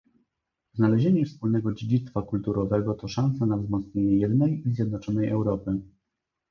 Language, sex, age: Polish, male, 30-39